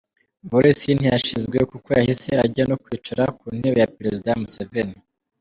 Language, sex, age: Kinyarwanda, male, 30-39